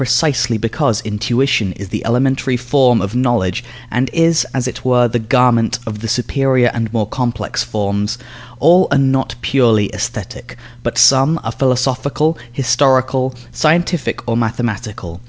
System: none